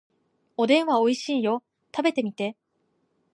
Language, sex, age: Japanese, female, 19-29